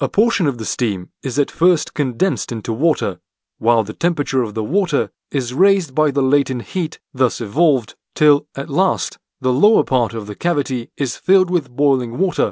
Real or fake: real